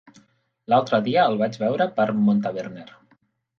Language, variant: Catalan, Central